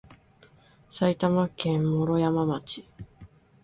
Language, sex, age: Japanese, female, 19-29